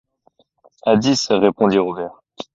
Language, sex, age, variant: French, male, 19-29, Français de métropole